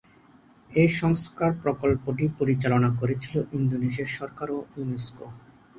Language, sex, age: Bengali, male, 30-39